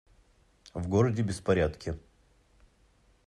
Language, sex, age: Russian, male, 40-49